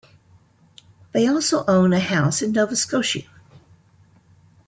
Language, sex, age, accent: English, female, 60-69, United States English